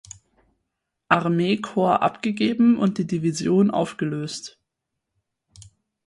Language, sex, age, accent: German, female, 19-29, Deutschland Deutsch